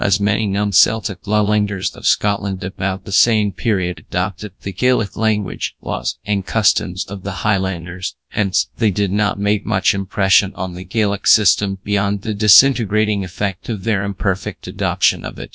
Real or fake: fake